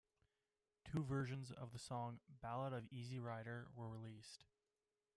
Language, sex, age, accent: English, male, 19-29, Canadian English